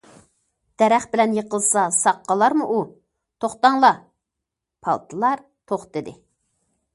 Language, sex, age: Uyghur, female, 40-49